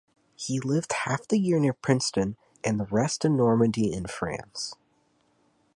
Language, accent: English, United States English